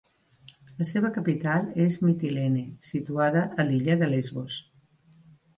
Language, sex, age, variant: Catalan, female, 60-69, Central